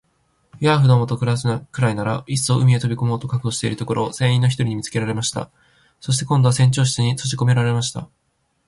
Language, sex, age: Japanese, male, 19-29